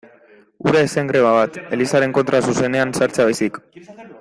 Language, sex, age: Basque, male, 19-29